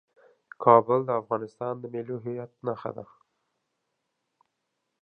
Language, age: Pashto, 19-29